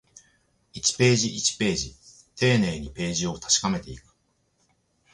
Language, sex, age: Japanese, male, 40-49